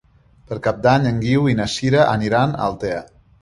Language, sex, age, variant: Catalan, male, 40-49, Central